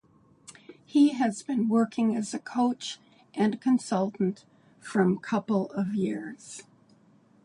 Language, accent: English, United States English